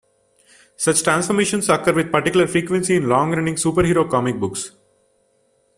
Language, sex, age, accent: English, male, 19-29, India and South Asia (India, Pakistan, Sri Lanka)